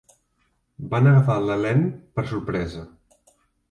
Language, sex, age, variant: Catalan, male, 40-49, Central